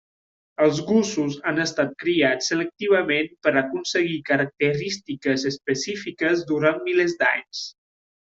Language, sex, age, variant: Catalan, male, 19-29, Septentrional